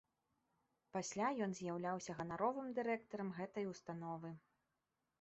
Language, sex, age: Belarusian, female, 19-29